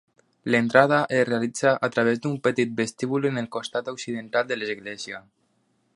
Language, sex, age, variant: Catalan, male, under 19, Alacantí